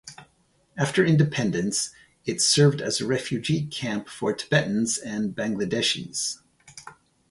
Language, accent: English, United States English